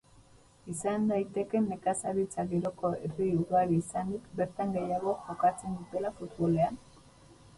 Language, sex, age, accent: Basque, male, 40-49, Erdialdekoa edo Nafarra (Gipuzkoa, Nafarroa)